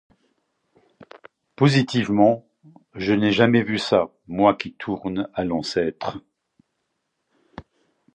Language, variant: French, Français de métropole